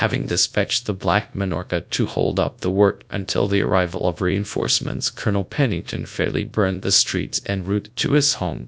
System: TTS, GradTTS